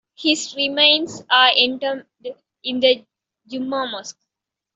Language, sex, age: English, female, 19-29